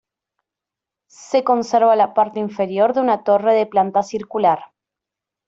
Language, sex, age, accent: Spanish, female, 19-29, Rioplatense: Argentina, Uruguay, este de Bolivia, Paraguay